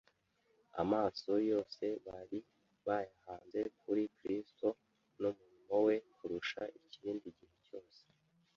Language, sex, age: Kinyarwanda, male, 19-29